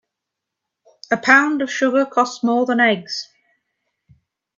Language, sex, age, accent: English, female, 19-29, Welsh English